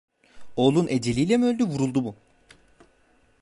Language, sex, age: Turkish, male, 19-29